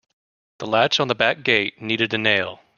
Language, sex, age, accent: English, male, 30-39, United States English